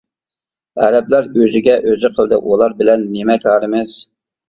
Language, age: Uyghur, 30-39